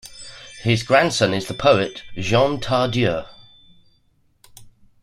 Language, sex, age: English, male, 50-59